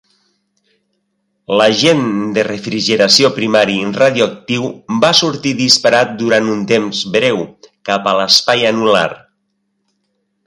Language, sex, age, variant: Catalan, male, 50-59, Nord-Occidental